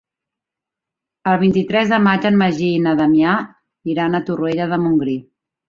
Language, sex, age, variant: Catalan, female, 40-49, Central